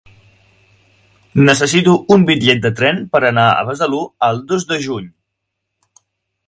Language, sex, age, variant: Catalan, male, 19-29, Central